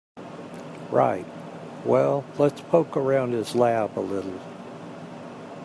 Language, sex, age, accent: English, male, 50-59, United States English